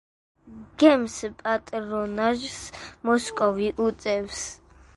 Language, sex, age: Georgian, female, 30-39